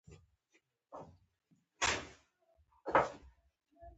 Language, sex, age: Pashto, female, 30-39